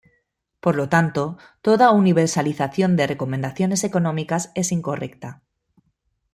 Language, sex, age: Spanish, female, 30-39